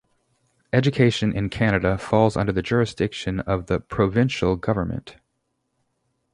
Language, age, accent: English, 30-39, United States English